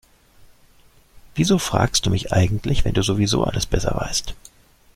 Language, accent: German, Deutschland Deutsch